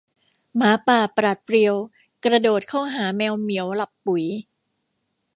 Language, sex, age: Thai, female, 50-59